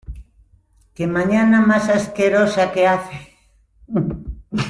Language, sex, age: Spanish, female, 80-89